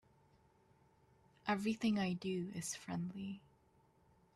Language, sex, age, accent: English, female, 19-29, United States English